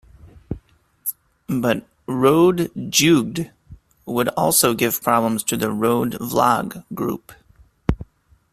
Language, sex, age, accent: English, male, 30-39, United States English